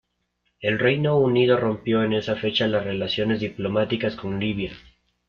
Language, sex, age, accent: Spanish, male, under 19, Andino-Pacífico: Colombia, Perú, Ecuador, oeste de Bolivia y Venezuela andina